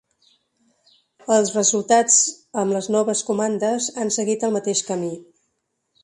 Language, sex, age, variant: Catalan, female, 40-49, Central